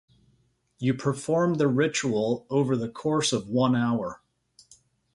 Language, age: English, 50-59